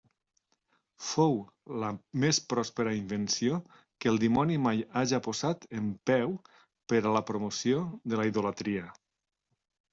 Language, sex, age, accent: Catalan, male, 50-59, valencià